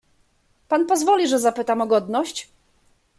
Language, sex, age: Polish, female, 19-29